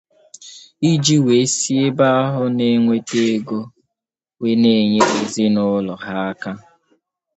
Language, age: Igbo, 19-29